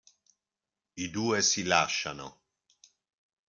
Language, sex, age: Italian, male, 50-59